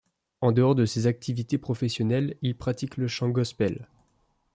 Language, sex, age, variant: French, male, 19-29, Français de métropole